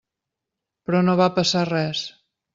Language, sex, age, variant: Catalan, female, 50-59, Central